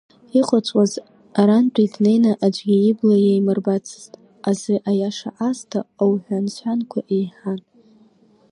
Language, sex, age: Abkhazian, female, under 19